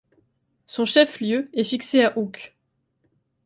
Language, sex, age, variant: French, female, 19-29, Français de métropole